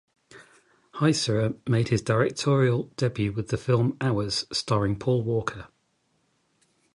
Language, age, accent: English, 50-59, England English